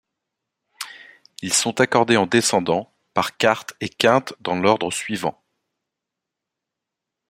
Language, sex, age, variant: French, male, 40-49, Français de métropole